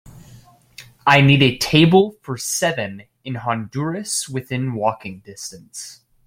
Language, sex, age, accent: English, male, 19-29, United States English